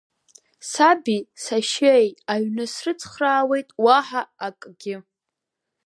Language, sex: Abkhazian, female